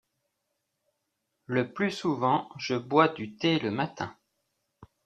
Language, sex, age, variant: French, male, 40-49, Français de métropole